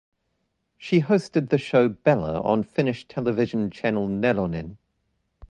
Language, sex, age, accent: English, male, 40-49, New Zealand English